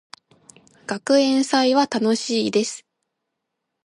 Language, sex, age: Japanese, female, 19-29